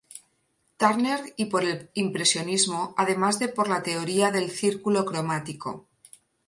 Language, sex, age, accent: Spanish, female, 50-59, España: Norte peninsular (Asturias, Castilla y León, Cantabria, País Vasco, Navarra, Aragón, La Rioja, Guadalajara, Cuenca)